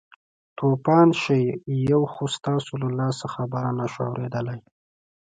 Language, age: Pashto, 19-29